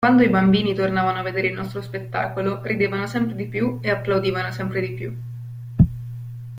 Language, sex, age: Italian, female, 19-29